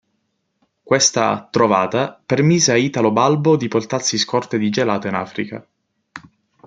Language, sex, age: Italian, male, 19-29